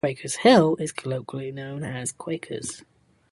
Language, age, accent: English, 19-29, England English